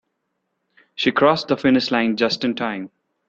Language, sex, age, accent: English, male, 19-29, India and South Asia (India, Pakistan, Sri Lanka)